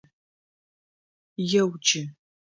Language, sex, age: Adyghe, female, 30-39